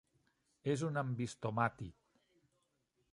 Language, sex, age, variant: Catalan, male, 50-59, Central